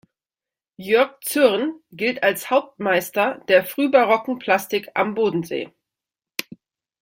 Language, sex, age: German, female, 30-39